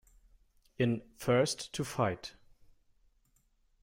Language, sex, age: German, male, 19-29